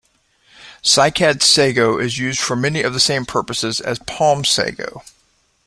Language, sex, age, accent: English, male, 40-49, United States English